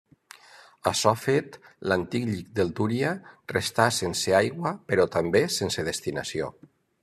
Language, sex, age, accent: Catalan, male, 50-59, valencià